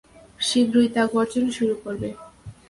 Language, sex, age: Bengali, female, 19-29